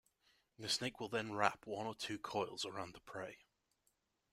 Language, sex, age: English, male, 19-29